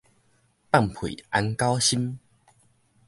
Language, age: Min Nan Chinese, 19-29